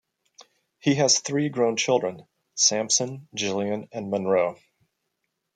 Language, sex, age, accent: English, male, 40-49, United States English